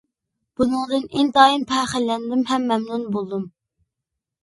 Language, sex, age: Uyghur, female, under 19